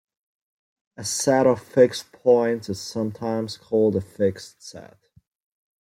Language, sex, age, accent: English, male, under 19, England English